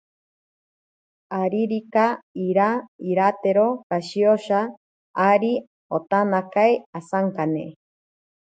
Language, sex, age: Ashéninka Perené, female, 30-39